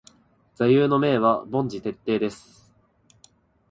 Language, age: Japanese, 19-29